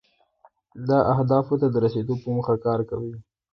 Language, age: Pashto, 19-29